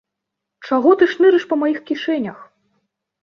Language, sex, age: Belarusian, female, 19-29